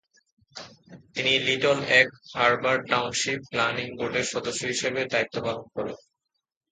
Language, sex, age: Bengali, male, 19-29